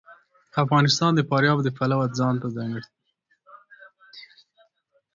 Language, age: Pashto, 19-29